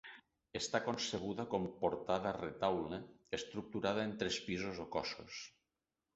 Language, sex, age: Catalan, male, 50-59